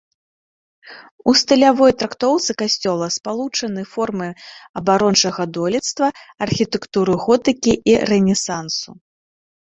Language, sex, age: Belarusian, female, 30-39